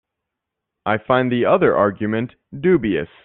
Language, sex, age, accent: English, male, 19-29, United States English